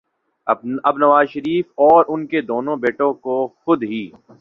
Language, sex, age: Urdu, male, 19-29